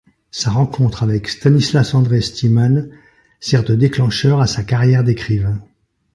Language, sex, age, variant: French, male, 70-79, Français de métropole